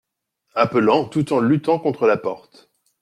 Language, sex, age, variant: French, male, 40-49, Français de métropole